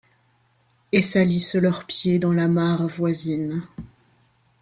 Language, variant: French, Français de métropole